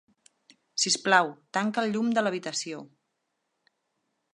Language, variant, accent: Catalan, Central, central